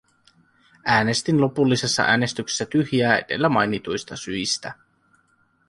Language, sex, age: Finnish, male, 19-29